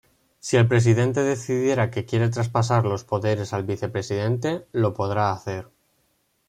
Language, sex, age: Spanish, male, 19-29